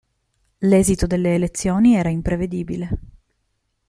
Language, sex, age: Italian, female, 30-39